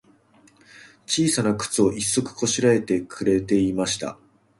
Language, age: Japanese, 30-39